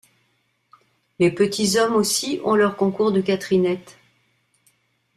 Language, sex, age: French, female, 60-69